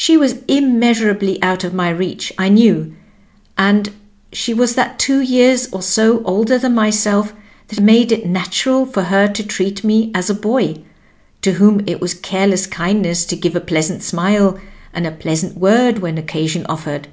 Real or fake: real